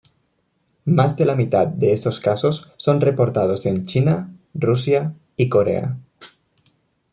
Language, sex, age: Spanish, male, 19-29